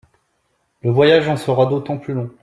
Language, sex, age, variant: French, male, 30-39, Français de métropole